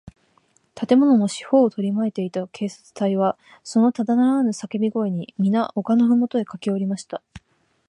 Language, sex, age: Japanese, female, 19-29